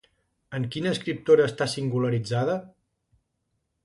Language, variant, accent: Catalan, Central, central